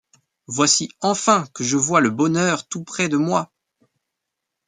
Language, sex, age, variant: French, male, 19-29, Français de métropole